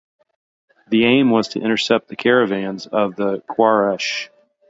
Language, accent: English, United States English